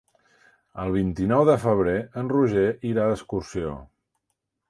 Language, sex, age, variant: Catalan, male, 60-69, Central